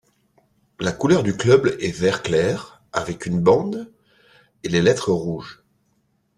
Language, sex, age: French, male, 40-49